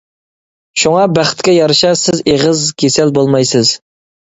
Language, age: Uyghur, 19-29